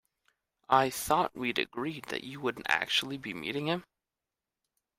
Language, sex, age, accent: English, male, under 19, United States English